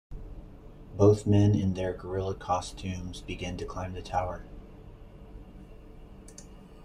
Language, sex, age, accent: English, male, 40-49, United States English